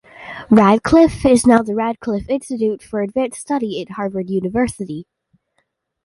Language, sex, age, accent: English, female, under 19, United States English